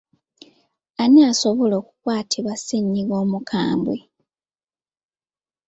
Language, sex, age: Ganda, female, under 19